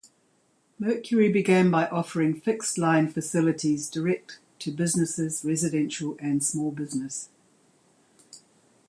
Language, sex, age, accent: English, female, 70-79, New Zealand English